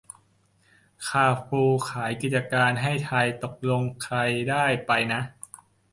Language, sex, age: Thai, male, 19-29